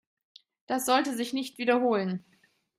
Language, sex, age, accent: German, female, 30-39, Deutschland Deutsch